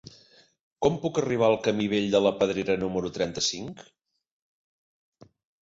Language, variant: Catalan, Nord-Occidental